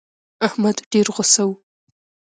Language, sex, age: Pashto, female, 19-29